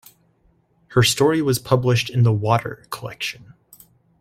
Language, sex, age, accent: English, male, 30-39, United States English